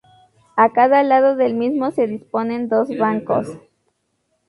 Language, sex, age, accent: Spanish, female, 19-29, México